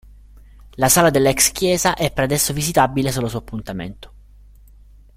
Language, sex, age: Italian, male, 30-39